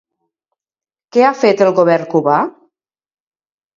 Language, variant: Catalan, Tortosí